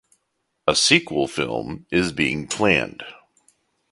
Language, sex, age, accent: English, male, 19-29, United States English